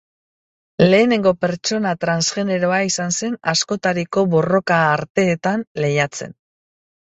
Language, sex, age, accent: Basque, female, 50-59, Mendebalekoa (Araba, Bizkaia, Gipuzkoako mendebaleko herri batzuk)